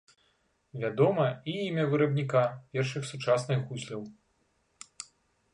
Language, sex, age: Belarusian, male, 50-59